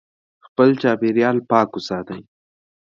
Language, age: Pashto, 19-29